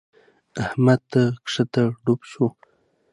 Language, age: Pashto, 19-29